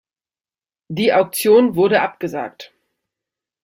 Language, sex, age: German, female, 30-39